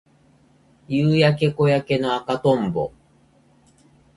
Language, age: Japanese, 30-39